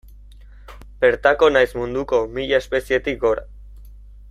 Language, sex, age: Basque, male, 19-29